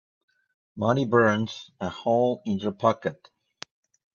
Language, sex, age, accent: English, male, 50-59, United States English